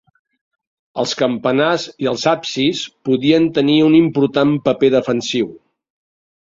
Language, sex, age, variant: Catalan, male, 50-59, Central